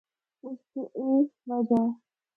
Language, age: Northern Hindko, 19-29